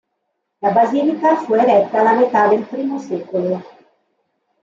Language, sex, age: Italian, female, 40-49